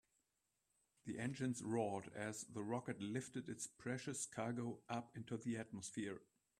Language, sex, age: English, male, 50-59